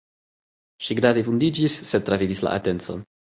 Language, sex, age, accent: Esperanto, male, 19-29, Internacia